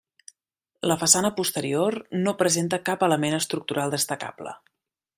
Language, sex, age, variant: Catalan, female, 30-39, Central